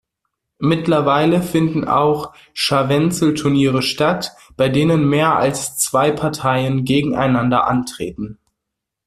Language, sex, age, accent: German, male, 19-29, Deutschland Deutsch